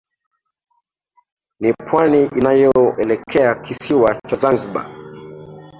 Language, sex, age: Swahili, male, 30-39